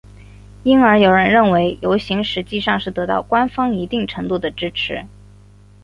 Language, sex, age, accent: Chinese, female, 19-29, 出生地：广东省